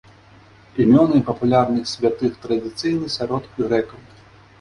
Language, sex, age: Belarusian, male, 19-29